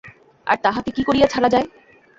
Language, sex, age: Bengali, female, 19-29